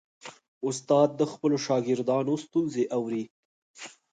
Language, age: Pashto, 19-29